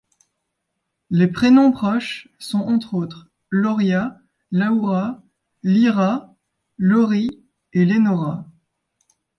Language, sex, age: French, female, 30-39